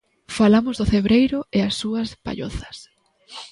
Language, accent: Galician, Normativo (estándar)